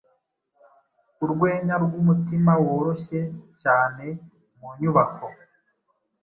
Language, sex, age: Kinyarwanda, male, 19-29